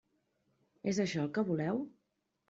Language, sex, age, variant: Catalan, female, 30-39, Central